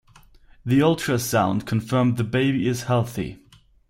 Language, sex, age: English, male, 19-29